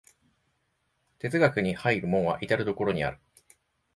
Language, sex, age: Japanese, male, 40-49